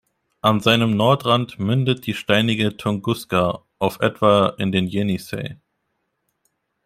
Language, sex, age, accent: German, male, 19-29, Deutschland Deutsch